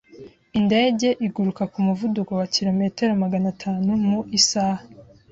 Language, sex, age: Kinyarwanda, female, 19-29